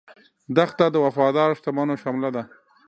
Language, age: Pashto, 40-49